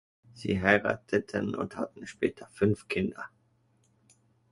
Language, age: German, 30-39